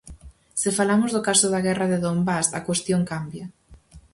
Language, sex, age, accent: Galician, female, under 19, Central (gheada)